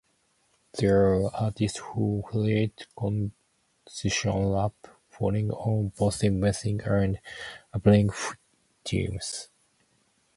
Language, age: English, 30-39